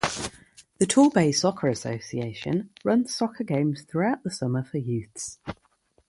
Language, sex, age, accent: English, female, 30-39, England English; yorkshire